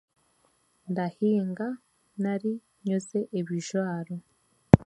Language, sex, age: Chiga, female, 19-29